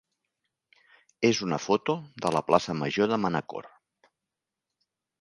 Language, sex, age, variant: Catalan, male, 60-69, Central